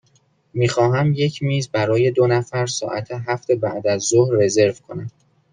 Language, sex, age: Persian, male, 19-29